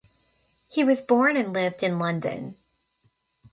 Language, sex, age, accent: English, female, under 19, United States English